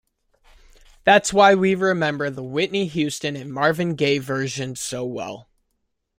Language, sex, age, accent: English, male, 19-29, United States English